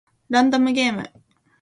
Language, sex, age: Japanese, female, 19-29